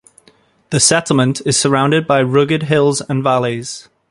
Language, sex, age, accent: English, male, 19-29, England English